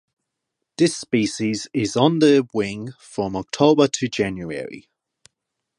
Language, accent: English, Australian English; England English